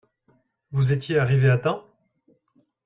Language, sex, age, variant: French, male, 40-49, Français de métropole